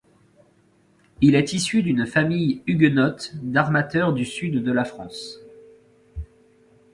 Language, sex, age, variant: French, male, 30-39, Français de métropole